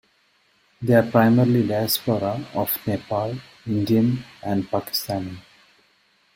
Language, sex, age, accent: English, male, 30-39, India and South Asia (India, Pakistan, Sri Lanka)